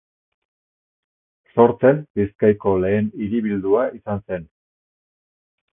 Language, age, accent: Basque, 60-69, Erdialdekoa edo Nafarra (Gipuzkoa, Nafarroa)